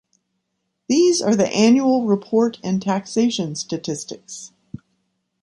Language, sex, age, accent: English, female, 60-69, United States English